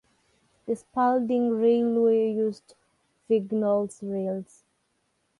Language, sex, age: English, female, 19-29